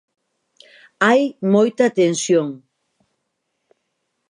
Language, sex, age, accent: Galician, female, 30-39, Normativo (estándar)